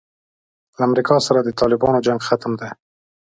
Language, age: Pashto, 30-39